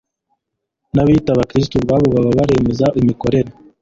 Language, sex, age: Kinyarwanda, male, 19-29